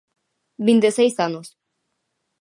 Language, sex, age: Galician, female, 19-29